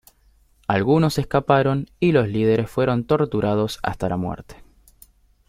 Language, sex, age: Spanish, male, under 19